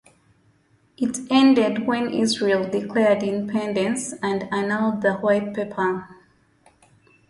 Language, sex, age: English, female, 19-29